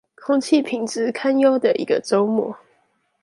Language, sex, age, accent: Chinese, female, 19-29, 出生地：臺北市